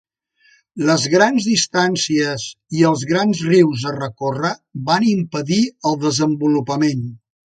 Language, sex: Catalan, male